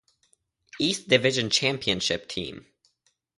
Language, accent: English, United States English